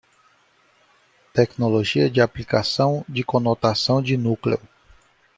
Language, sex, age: Portuguese, male, 40-49